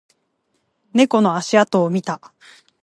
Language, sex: Japanese, female